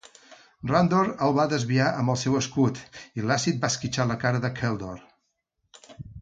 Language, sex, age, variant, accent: Catalan, male, 50-59, Central, central